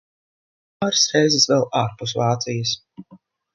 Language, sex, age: Latvian, female, 40-49